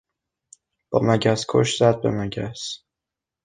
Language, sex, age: Persian, male, under 19